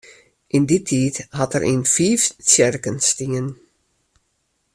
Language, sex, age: Western Frisian, female, 60-69